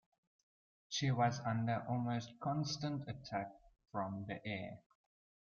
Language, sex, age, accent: English, male, 19-29, Southern African (South Africa, Zimbabwe, Namibia)